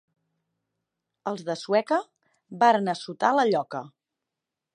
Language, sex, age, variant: Catalan, female, 40-49, Central